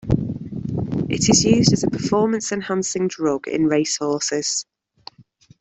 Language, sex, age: English, female, 40-49